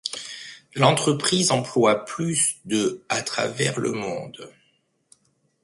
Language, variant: French, Français de métropole